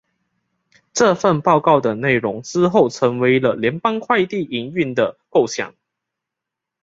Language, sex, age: Chinese, male, 30-39